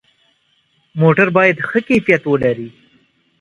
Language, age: Pashto, 19-29